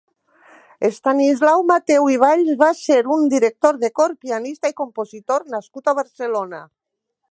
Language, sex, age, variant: Catalan, female, 60-69, Central